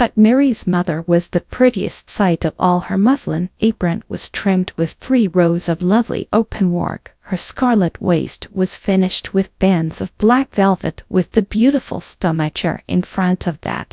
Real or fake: fake